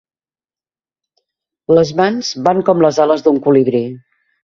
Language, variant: Catalan, Central